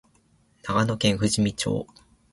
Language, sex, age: Japanese, male, under 19